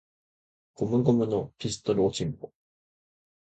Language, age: Japanese, 19-29